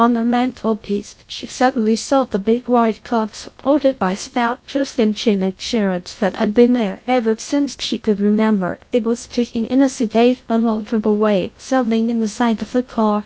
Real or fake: fake